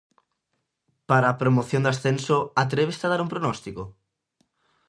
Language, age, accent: Galician, 19-29, Atlántico (seseo e gheada)